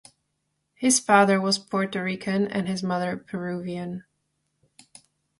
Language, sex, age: English, female, 19-29